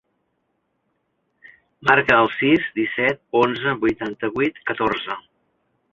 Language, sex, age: Catalan, male, 60-69